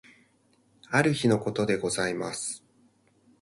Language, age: Japanese, 30-39